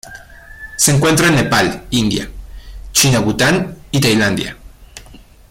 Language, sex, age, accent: Spanish, male, 19-29, México